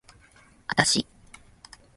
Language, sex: Japanese, female